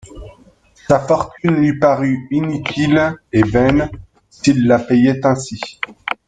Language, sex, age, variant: French, male, 50-59, Français de métropole